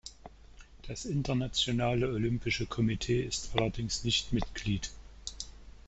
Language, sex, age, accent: German, male, 50-59, Deutschland Deutsch